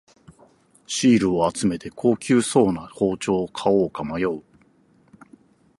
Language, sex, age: Japanese, male, 40-49